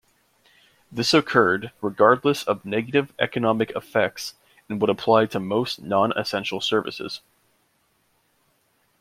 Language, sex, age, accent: English, male, 19-29, United States English